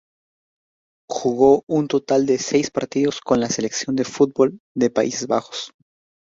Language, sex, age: Spanish, male, under 19